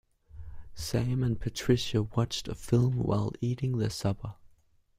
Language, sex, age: English, male, 19-29